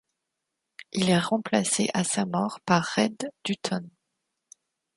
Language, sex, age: French, female, 19-29